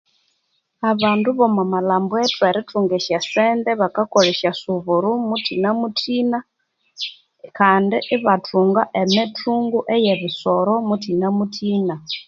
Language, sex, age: Konzo, female, 30-39